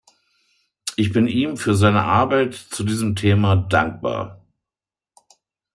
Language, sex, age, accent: German, male, 50-59, Deutschland Deutsch